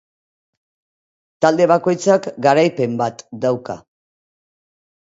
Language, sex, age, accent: Basque, female, 50-59, Mendebalekoa (Araba, Bizkaia, Gipuzkoako mendebaleko herri batzuk)